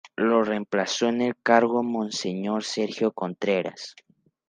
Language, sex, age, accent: Spanish, male, under 19, México